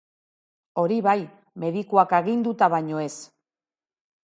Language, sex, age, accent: Basque, female, 40-49, Mendebalekoa (Araba, Bizkaia, Gipuzkoako mendebaleko herri batzuk)